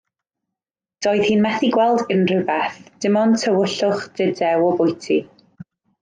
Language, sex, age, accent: Welsh, female, 19-29, Y Deyrnas Unedig Cymraeg